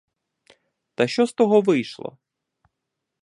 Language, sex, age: Ukrainian, male, 30-39